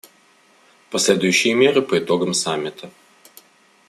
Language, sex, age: Russian, male, 19-29